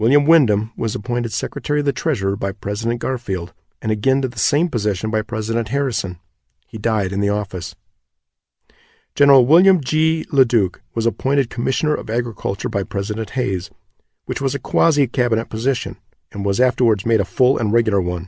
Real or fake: real